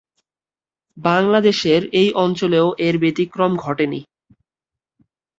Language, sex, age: Bengali, male, 19-29